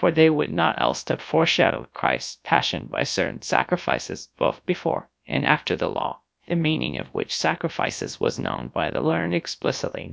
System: TTS, GradTTS